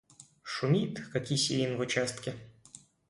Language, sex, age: Russian, male, 19-29